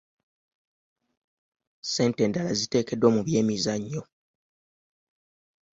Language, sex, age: Ganda, male, 19-29